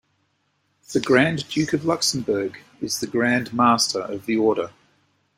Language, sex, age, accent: English, male, 50-59, Australian English